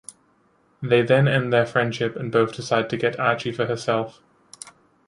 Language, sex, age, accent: English, male, 19-29, England English